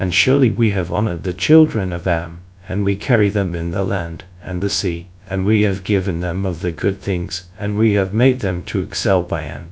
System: TTS, GradTTS